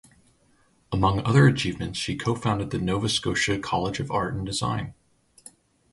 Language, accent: English, United States English